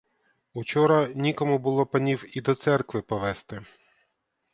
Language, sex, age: Ukrainian, male, 30-39